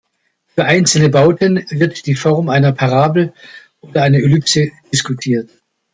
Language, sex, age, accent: German, male, 60-69, Deutschland Deutsch